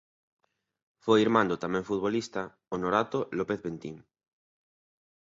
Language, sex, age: Galician, male, 30-39